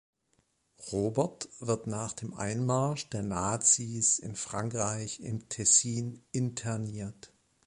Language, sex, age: German, male, 40-49